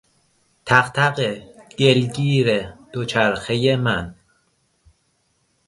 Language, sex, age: Persian, male, 19-29